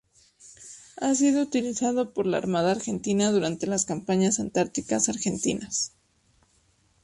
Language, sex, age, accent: Spanish, female, 19-29, México